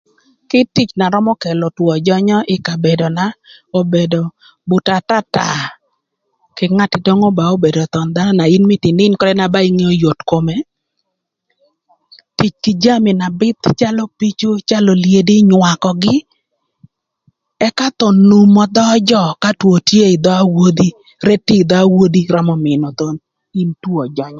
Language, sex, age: Thur, female, 50-59